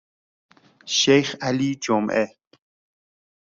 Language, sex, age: Persian, male, 30-39